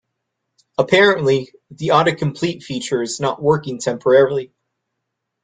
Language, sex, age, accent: English, male, 19-29, United States English